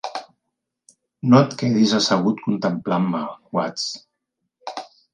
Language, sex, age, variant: Catalan, male, 40-49, Central